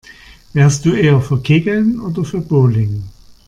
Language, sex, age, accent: German, male, 50-59, Deutschland Deutsch